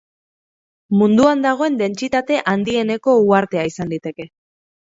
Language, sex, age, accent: Basque, female, 30-39, Mendebalekoa (Araba, Bizkaia, Gipuzkoako mendebaleko herri batzuk)